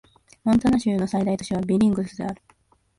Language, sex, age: Japanese, female, 19-29